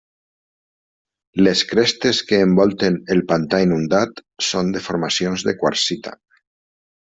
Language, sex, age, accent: Catalan, male, 50-59, valencià